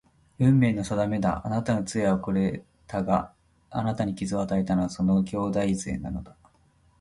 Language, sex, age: Japanese, male, 30-39